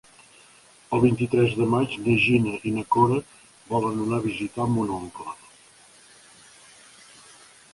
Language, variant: Catalan, Central